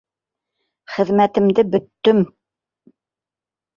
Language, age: Bashkir, 60-69